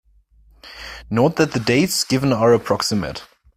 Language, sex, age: English, male, 19-29